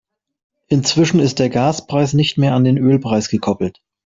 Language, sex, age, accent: German, male, 30-39, Deutschland Deutsch